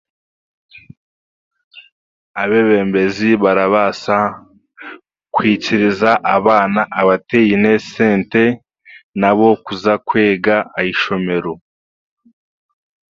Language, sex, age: Chiga, male, 19-29